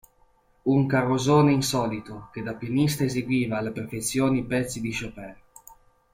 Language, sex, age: Italian, male, 30-39